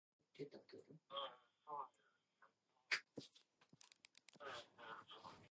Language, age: English, 19-29